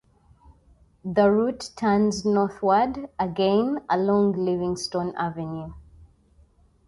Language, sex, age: English, female, 19-29